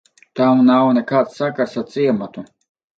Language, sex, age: Latvian, male, 30-39